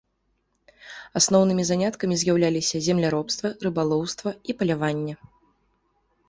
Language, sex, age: Belarusian, female, 19-29